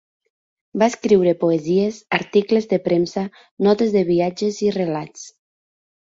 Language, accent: Catalan, central; nord-occidental